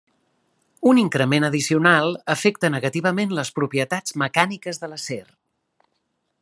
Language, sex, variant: Catalan, male, Central